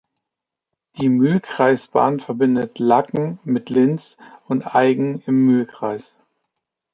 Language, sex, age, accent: German, male, 40-49, Deutschland Deutsch